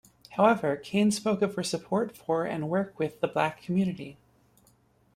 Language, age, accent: English, 19-29, United States English